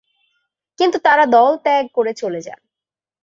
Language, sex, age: Bengali, female, 19-29